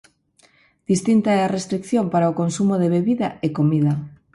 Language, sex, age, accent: Galician, female, 40-49, Normativo (estándar)